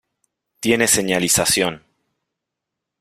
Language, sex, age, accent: Spanish, male, 30-39, Rioplatense: Argentina, Uruguay, este de Bolivia, Paraguay